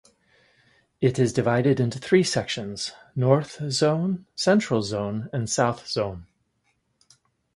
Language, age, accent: English, 40-49, United States English